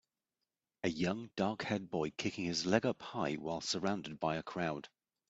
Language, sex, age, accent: English, male, 50-59, England English